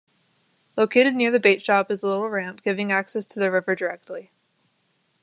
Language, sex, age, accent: English, female, under 19, United States English